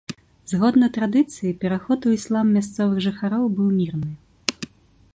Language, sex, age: Belarusian, female, 19-29